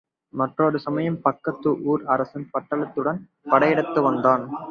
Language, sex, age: Tamil, male, 19-29